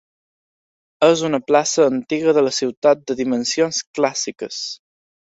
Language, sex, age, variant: Catalan, male, under 19, Balear